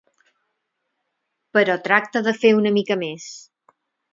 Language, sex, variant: Catalan, female, Balear